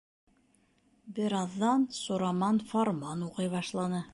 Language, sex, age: Bashkir, female, 50-59